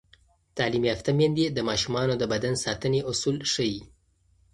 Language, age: Pashto, 19-29